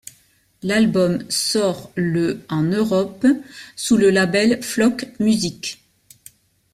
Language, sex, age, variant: French, female, 50-59, Français de métropole